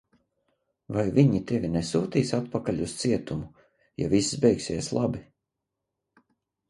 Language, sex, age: Latvian, male, 50-59